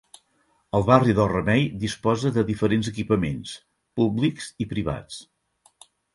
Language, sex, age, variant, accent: Catalan, male, 60-69, Central, central